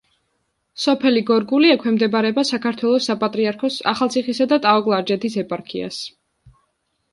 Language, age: Georgian, 19-29